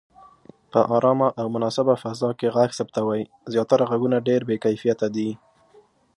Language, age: Pashto, 19-29